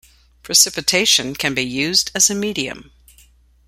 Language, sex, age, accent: English, female, 50-59, United States English